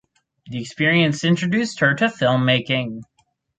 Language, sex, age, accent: English, male, under 19, United States English